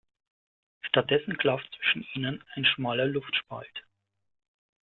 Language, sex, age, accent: German, male, 40-49, Deutschland Deutsch